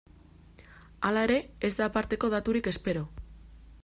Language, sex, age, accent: Basque, female, 19-29, Mendebalekoa (Araba, Bizkaia, Gipuzkoako mendebaleko herri batzuk)